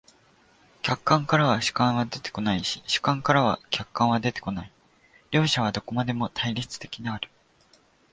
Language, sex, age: Japanese, male, 19-29